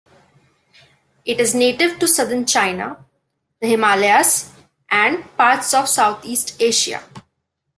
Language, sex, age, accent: English, female, 19-29, India and South Asia (India, Pakistan, Sri Lanka)